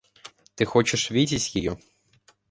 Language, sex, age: Russian, male, under 19